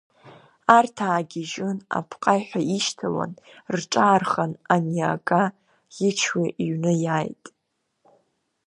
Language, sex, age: Abkhazian, female, under 19